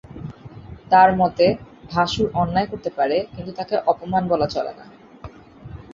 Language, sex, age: Bengali, female, 19-29